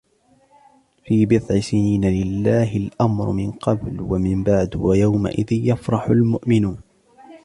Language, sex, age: Arabic, male, 19-29